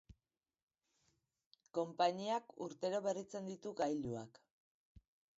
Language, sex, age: Basque, female, 40-49